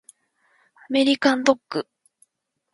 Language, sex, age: Japanese, female, 19-29